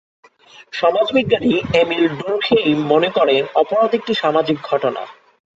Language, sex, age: Bengali, male, 19-29